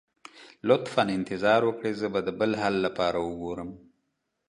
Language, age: Pashto, 50-59